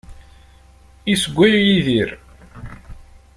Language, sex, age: Kabyle, male, 19-29